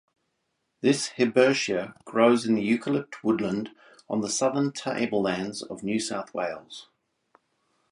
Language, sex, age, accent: English, male, 50-59, Australian English